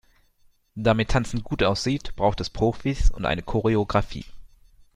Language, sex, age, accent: German, male, 19-29, Deutschland Deutsch